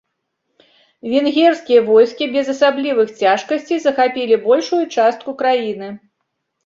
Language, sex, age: Belarusian, female, 60-69